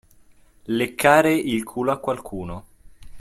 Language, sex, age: Italian, male, 19-29